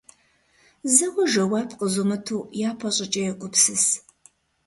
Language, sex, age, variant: Kabardian, female, 40-49, Адыгэбзэ (Къэбэрдей, Кирил, Урысей)